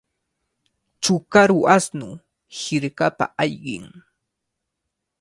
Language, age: Cajatambo North Lima Quechua, 19-29